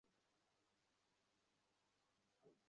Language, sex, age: Bengali, male, 19-29